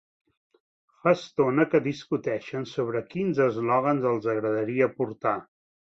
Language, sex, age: Catalan, male, 40-49